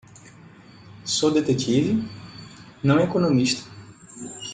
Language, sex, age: Portuguese, male, 30-39